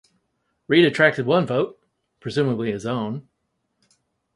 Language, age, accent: English, 40-49, United States English